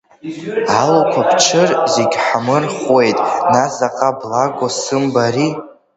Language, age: Abkhazian, under 19